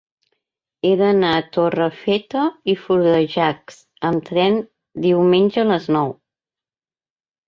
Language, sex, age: Catalan, female, 50-59